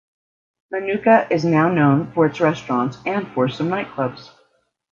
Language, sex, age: English, female, 50-59